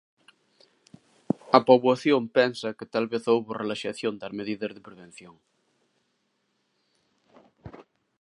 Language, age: Galician, 40-49